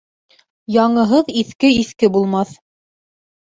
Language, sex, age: Bashkir, female, 19-29